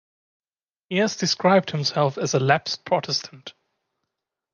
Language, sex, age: English, male, 19-29